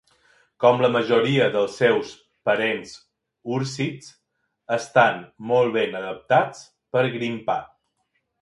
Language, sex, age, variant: Catalan, male, 40-49, Balear